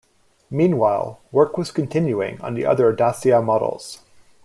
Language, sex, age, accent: English, male, 30-39, United States English